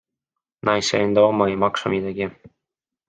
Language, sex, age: Estonian, male, 19-29